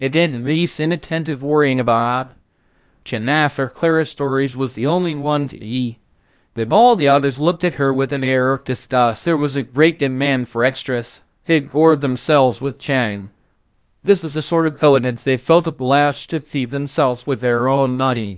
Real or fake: fake